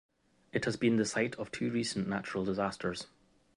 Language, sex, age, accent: English, male, 19-29, Scottish English